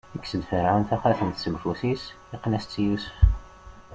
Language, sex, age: Kabyle, male, 19-29